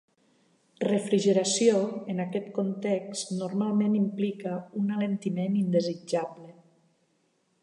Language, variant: Catalan, Nord-Occidental